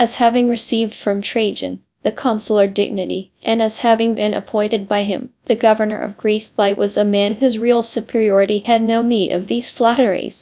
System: TTS, GradTTS